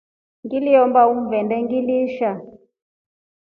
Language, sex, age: Rombo, female, 40-49